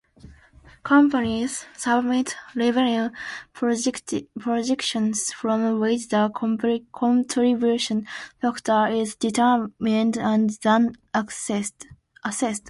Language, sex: English, female